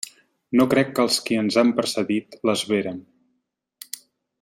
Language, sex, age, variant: Catalan, male, 40-49, Central